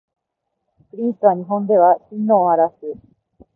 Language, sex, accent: Japanese, female, 標準語